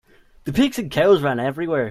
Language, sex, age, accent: English, male, under 19, England English